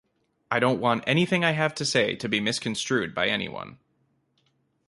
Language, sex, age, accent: English, male, 19-29, United States English